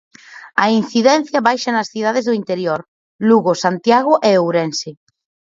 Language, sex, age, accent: Galician, female, 30-39, Atlántico (seseo e gheada)